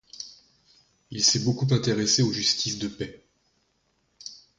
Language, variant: French, Français de métropole